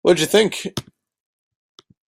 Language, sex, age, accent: English, male, 19-29, United States English